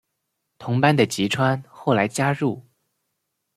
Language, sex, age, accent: Chinese, male, 19-29, 出生地：湖北省